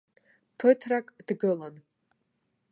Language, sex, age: Abkhazian, female, 19-29